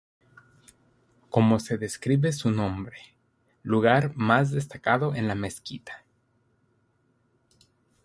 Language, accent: Spanish, México